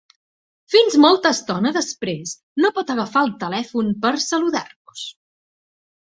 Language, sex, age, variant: Catalan, female, 40-49, Central